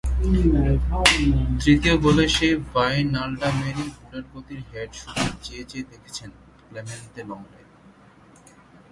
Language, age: Bengali, 30-39